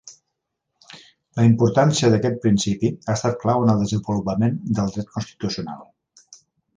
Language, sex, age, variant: Catalan, male, 60-69, Central